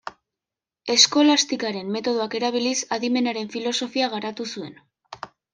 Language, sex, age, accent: Basque, female, under 19, Mendebalekoa (Araba, Bizkaia, Gipuzkoako mendebaleko herri batzuk)